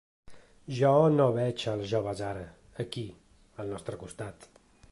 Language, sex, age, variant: Catalan, male, 30-39, Central